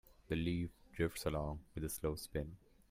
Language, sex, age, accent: English, male, 19-29, India and South Asia (India, Pakistan, Sri Lanka)